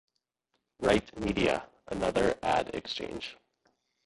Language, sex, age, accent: English, male, 30-39, United States English